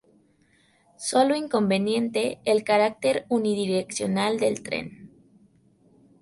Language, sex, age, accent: Spanish, female, 19-29, México